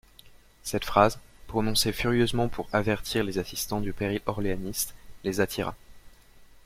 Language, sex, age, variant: French, male, 19-29, Français de métropole